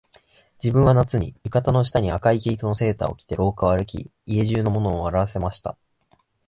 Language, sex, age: Japanese, male, 19-29